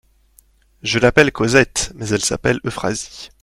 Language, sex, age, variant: French, male, 30-39, Français de métropole